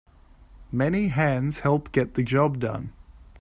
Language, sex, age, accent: English, male, 19-29, Australian English